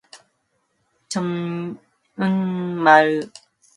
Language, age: Korean, 19-29